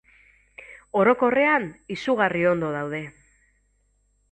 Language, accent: Basque, Mendebalekoa (Araba, Bizkaia, Gipuzkoako mendebaleko herri batzuk)